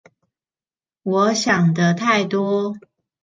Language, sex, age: Chinese, female, 30-39